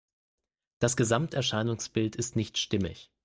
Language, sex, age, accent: German, male, 19-29, Deutschland Deutsch